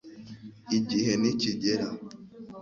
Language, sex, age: Kinyarwanda, male, under 19